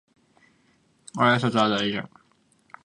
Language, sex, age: Japanese, male, 19-29